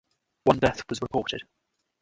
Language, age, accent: English, 19-29, England English